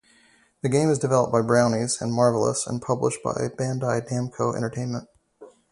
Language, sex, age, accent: English, male, 30-39, United States English